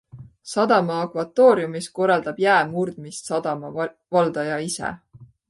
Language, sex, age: Estonian, female, 30-39